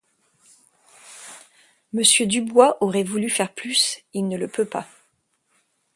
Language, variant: French, Français de métropole